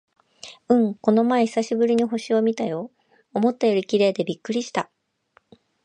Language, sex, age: Japanese, female, 50-59